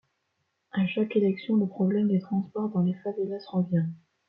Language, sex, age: French, female, under 19